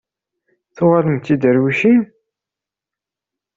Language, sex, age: Kabyle, male, 19-29